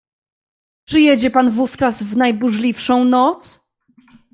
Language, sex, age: Polish, female, 19-29